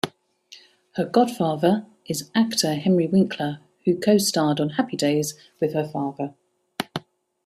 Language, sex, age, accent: English, female, 40-49, England English